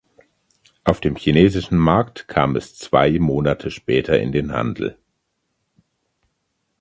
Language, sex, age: German, male, 50-59